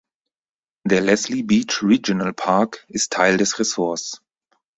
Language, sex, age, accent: German, male, 30-39, Deutschland Deutsch